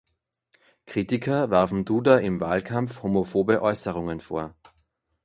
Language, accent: German, Österreichisches Deutsch